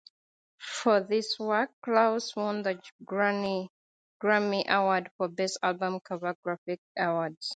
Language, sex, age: English, female, 19-29